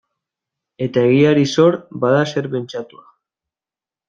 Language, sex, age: Basque, male, 19-29